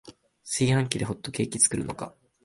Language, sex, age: Japanese, male, 19-29